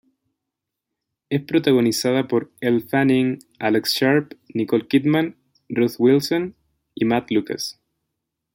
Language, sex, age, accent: Spanish, male, 19-29, Chileno: Chile, Cuyo